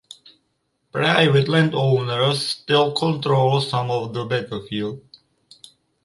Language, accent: English, United States English; England English